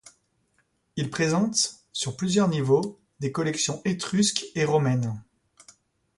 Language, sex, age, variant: French, male, 40-49, Français de métropole